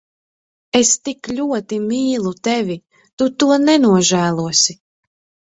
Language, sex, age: Latvian, female, 30-39